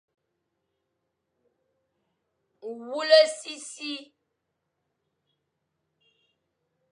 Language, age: Fang, under 19